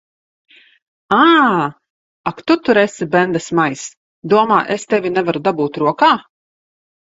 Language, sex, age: Latvian, female, 30-39